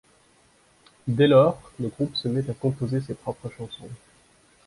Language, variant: French, Français de métropole